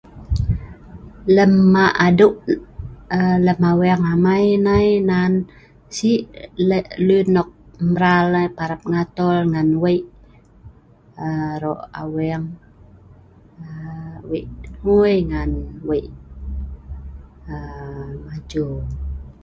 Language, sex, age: Sa'ban, female, 50-59